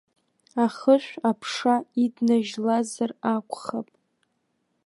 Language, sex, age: Abkhazian, female, under 19